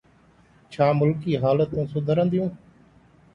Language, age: Sindhi, under 19